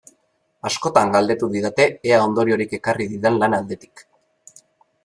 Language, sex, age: Basque, male, 19-29